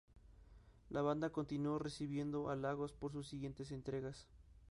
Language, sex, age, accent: Spanish, male, 19-29, México